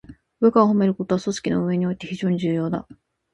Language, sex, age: Japanese, female, 19-29